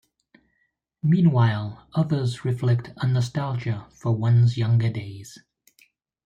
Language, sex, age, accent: English, male, 40-49, England English